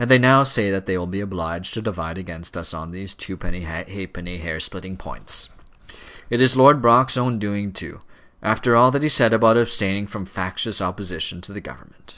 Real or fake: real